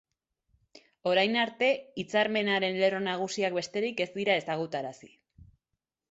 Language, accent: Basque, Erdialdekoa edo Nafarra (Gipuzkoa, Nafarroa)